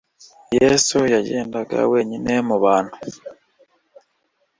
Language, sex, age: Kinyarwanda, male, 40-49